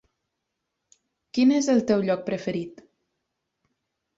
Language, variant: Catalan, Nord-Occidental